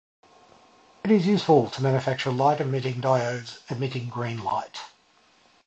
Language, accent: English, Australian English